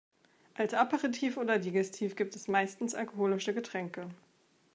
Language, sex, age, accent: German, female, 19-29, Deutschland Deutsch